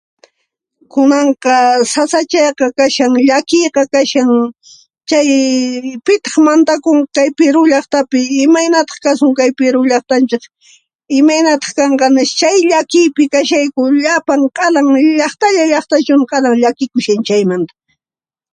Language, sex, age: Puno Quechua, female, 70-79